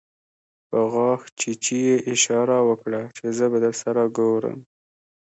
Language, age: Pashto, 19-29